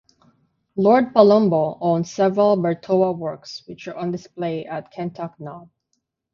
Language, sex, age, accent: English, female, 30-39, Canadian English; Filipino